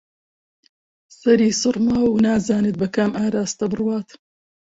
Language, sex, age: Central Kurdish, female, 50-59